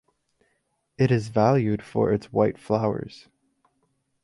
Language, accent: English, United States English